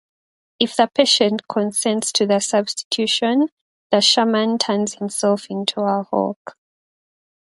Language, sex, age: English, female, 19-29